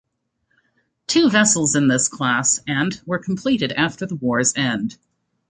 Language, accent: English, Canadian English